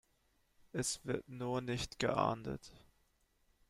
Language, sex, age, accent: German, male, 19-29, Deutschland Deutsch